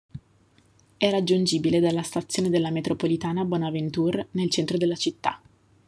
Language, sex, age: Italian, female, 30-39